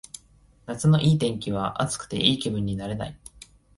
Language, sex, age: Japanese, male, 19-29